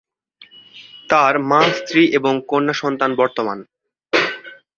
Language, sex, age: Bengali, male, 19-29